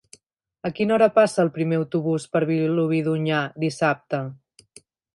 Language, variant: Catalan, Central